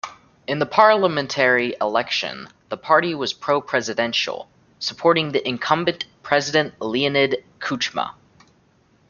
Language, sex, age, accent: English, male, 19-29, United States English